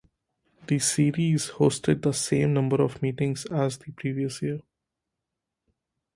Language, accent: English, India and South Asia (India, Pakistan, Sri Lanka)